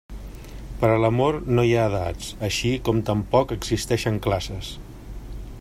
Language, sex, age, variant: Catalan, male, 50-59, Central